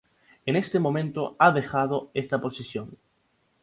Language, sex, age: Spanish, male, 19-29